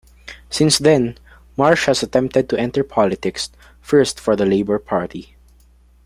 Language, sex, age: English, male, 19-29